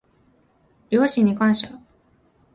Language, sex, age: Japanese, female, 19-29